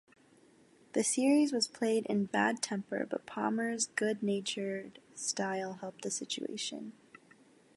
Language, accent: English, United States English